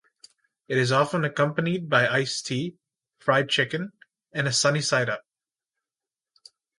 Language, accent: English, Canadian English